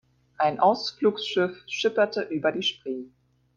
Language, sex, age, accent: German, female, 19-29, Deutschland Deutsch